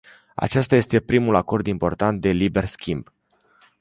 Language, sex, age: Romanian, male, 19-29